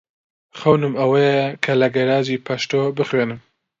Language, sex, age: Central Kurdish, male, 19-29